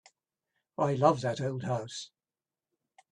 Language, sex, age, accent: English, male, 70-79, England English